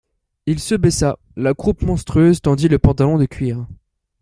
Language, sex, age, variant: French, male, 19-29, Français de métropole